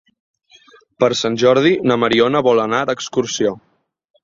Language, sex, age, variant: Catalan, male, 19-29, Central